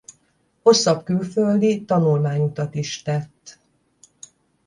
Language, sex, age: Hungarian, female, 60-69